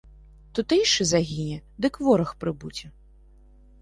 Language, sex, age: Belarusian, female, 30-39